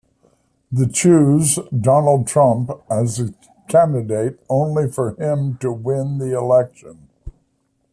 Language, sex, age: English, male, 70-79